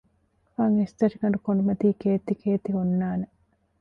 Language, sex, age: Divehi, female, 40-49